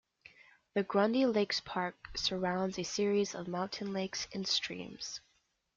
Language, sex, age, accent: English, female, under 19, United States English